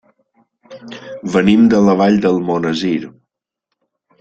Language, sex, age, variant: Catalan, male, 40-49, Balear